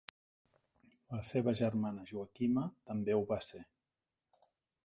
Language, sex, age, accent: Catalan, male, 40-49, central; nord-occidental